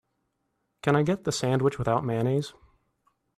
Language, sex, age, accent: English, male, 30-39, United States English